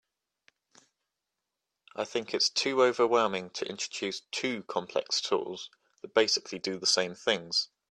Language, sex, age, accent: English, male, 19-29, England English